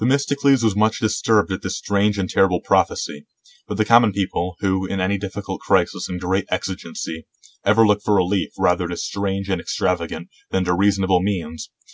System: none